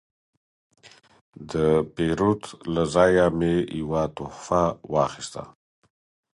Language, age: Pashto, 40-49